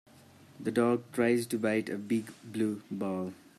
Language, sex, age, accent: English, male, 19-29, India and South Asia (India, Pakistan, Sri Lanka)